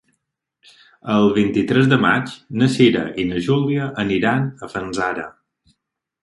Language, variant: Catalan, Balear